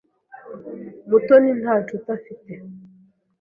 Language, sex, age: Kinyarwanda, female, 19-29